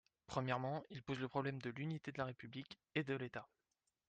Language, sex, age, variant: French, male, under 19, Français de métropole